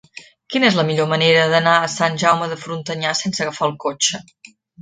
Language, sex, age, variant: Catalan, female, 40-49, Central